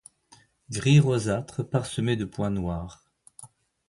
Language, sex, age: French, male, 50-59